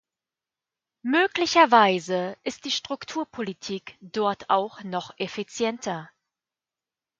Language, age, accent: German, 19-29, Deutschland Deutsch